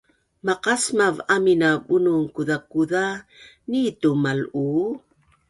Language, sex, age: Bunun, female, 60-69